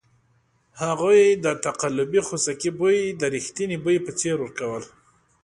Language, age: Pashto, 30-39